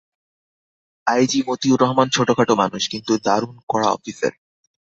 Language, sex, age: Bengali, male, 19-29